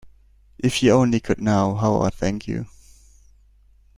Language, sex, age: English, male, under 19